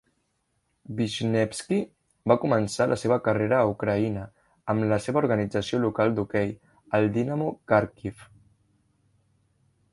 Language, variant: Catalan, Central